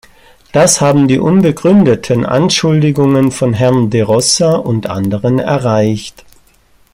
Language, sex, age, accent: German, male, 50-59, Deutschland Deutsch